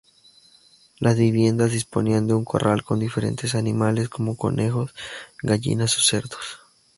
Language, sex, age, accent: Spanish, male, 19-29, México